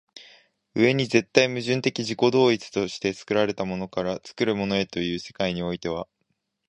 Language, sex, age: Japanese, male, 19-29